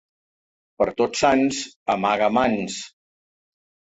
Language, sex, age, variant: Catalan, male, 60-69, Central